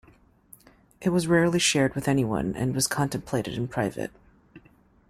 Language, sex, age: English, female, 30-39